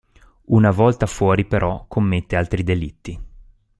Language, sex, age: Italian, male, 40-49